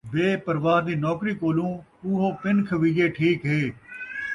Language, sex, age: Saraiki, male, 50-59